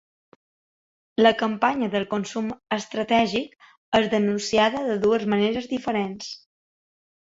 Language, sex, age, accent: Catalan, female, 30-39, mallorquí